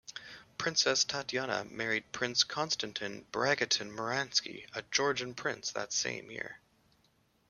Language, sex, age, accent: English, male, 30-39, Canadian English